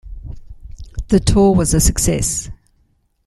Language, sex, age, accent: English, female, 60-69, Australian English